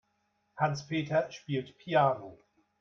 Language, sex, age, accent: German, male, 60-69, Deutschland Deutsch